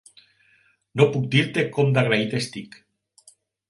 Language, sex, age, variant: Catalan, male, 50-59, Nord-Occidental